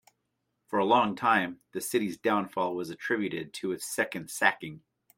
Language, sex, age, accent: English, male, 50-59, United States English